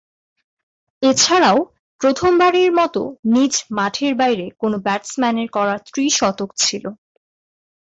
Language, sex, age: Bengali, female, under 19